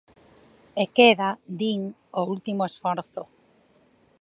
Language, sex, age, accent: Galician, female, 30-39, Normativo (estándar)